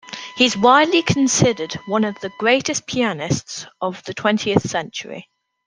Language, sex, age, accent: English, male, under 19, England English